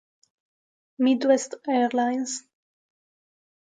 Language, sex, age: Italian, female, 19-29